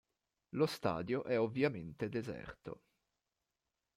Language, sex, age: Italian, male, 19-29